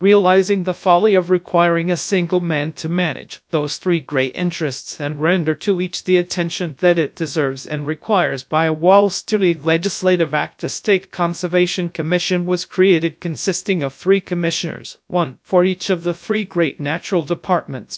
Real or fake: fake